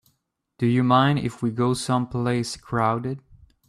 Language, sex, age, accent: English, male, 19-29, Canadian English